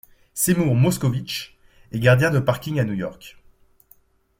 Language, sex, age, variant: French, male, 19-29, Français de métropole